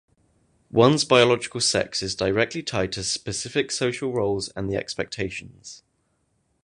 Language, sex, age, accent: English, male, 19-29, England English